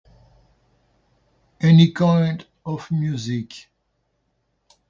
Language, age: English, 60-69